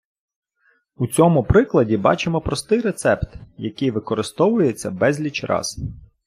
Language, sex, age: Ukrainian, male, 40-49